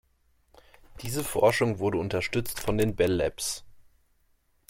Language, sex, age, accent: German, male, 19-29, Deutschland Deutsch